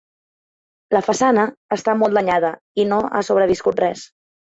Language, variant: Catalan, Central